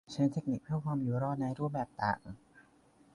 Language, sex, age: Thai, male, 19-29